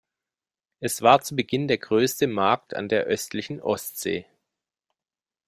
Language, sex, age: German, male, 40-49